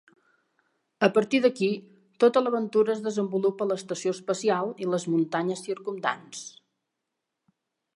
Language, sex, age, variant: Catalan, female, 40-49, Central